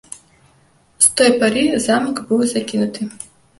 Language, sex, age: Belarusian, female, 19-29